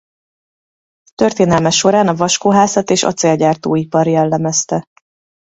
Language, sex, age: Hungarian, female, 30-39